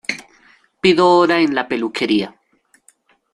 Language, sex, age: Spanish, male, 19-29